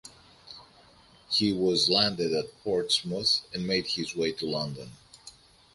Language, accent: English, United States English